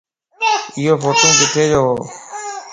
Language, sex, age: Lasi, female, 19-29